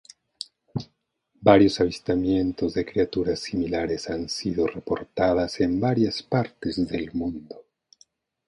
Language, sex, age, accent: Spanish, male, 40-49, México